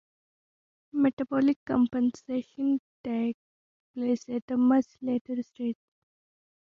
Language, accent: English, India and South Asia (India, Pakistan, Sri Lanka)